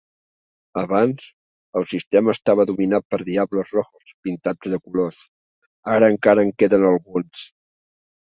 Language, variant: Catalan, Nord-Occidental